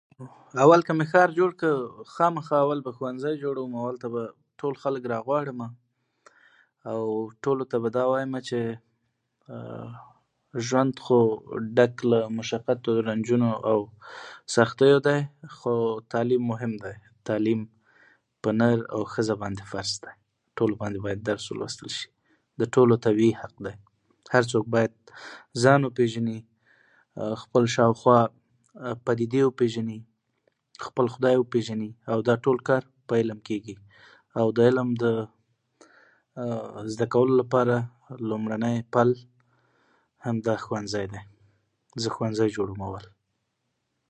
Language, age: Pashto, 19-29